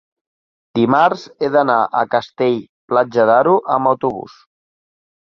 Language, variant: Catalan, Central